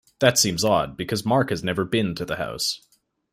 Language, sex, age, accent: English, male, 19-29, Canadian English